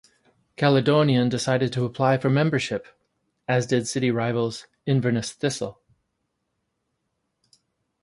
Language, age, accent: English, 40-49, United States English